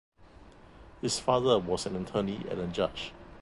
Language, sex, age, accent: English, male, 50-59, Singaporean English